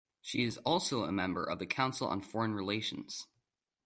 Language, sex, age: English, male, under 19